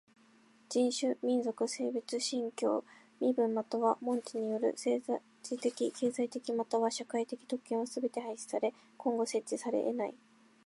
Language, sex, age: Japanese, female, 19-29